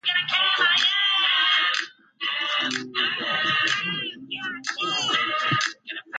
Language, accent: English, United States English